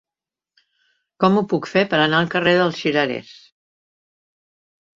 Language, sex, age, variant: Catalan, female, 60-69, Central